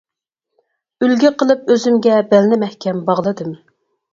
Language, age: Uyghur, 30-39